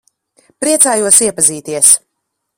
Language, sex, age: Latvian, female, 30-39